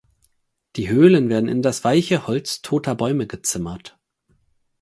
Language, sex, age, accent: German, male, 30-39, Deutschland Deutsch